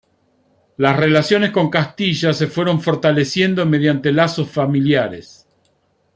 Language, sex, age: Spanish, male, 50-59